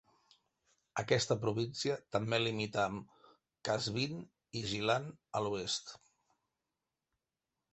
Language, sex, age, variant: Catalan, male, 50-59, Central